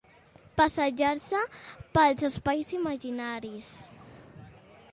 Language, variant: Catalan, Central